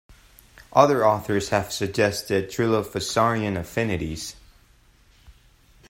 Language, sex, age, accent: English, male, 19-29, United States English